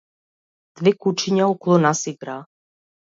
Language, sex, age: Macedonian, female, 30-39